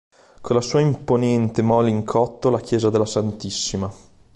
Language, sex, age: Italian, male, 19-29